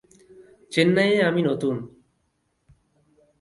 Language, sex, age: Bengali, male, 19-29